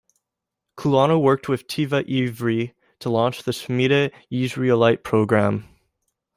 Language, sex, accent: English, male, United States English